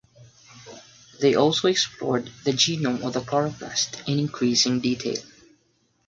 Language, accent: English, United States English; Filipino